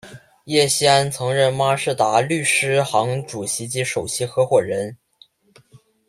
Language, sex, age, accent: Chinese, male, 19-29, 出生地：黑龙江省